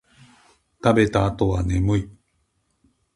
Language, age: Japanese, 50-59